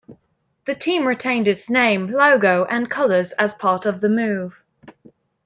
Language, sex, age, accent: English, female, under 19, England English